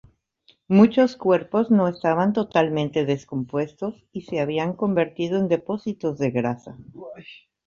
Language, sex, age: Spanish, female, 50-59